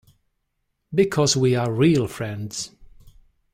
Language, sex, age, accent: English, male, 40-49, England English